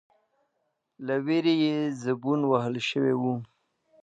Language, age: Pashto, 30-39